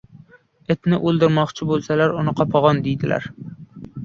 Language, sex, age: Uzbek, male, 19-29